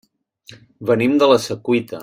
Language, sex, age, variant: Catalan, male, 50-59, Central